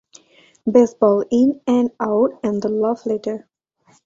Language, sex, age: Bengali, female, 19-29